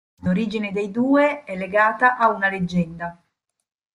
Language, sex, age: Italian, female, 40-49